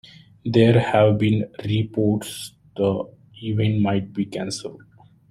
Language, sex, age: English, male, 30-39